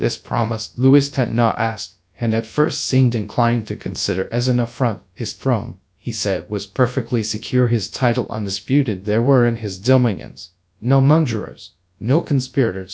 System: TTS, GradTTS